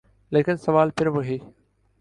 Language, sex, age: Urdu, male, 19-29